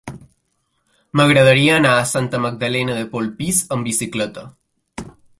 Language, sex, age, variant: Catalan, male, under 19, Balear